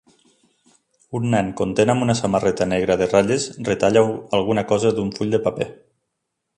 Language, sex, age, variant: Catalan, male, 40-49, Nord-Occidental